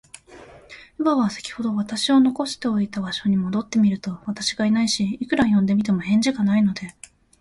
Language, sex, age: Japanese, female, 19-29